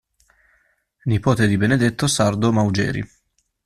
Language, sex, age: Italian, male, 19-29